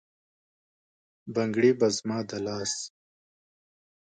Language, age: Pashto, 19-29